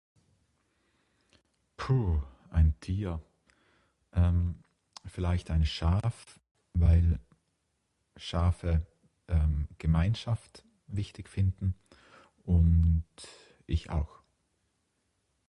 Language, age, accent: German, 40-49, Österreichisches Deutsch